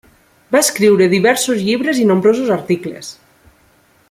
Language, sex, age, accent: Catalan, female, 30-39, valencià